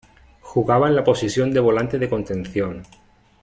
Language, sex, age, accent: Spanish, male, 40-49, España: Islas Canarias